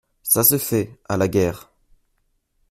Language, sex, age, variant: French, male, 19-29, Français de métropole